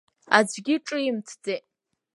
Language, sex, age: Abkhazian, female, under 19